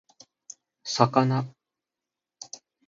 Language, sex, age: Japanese, male, 19-29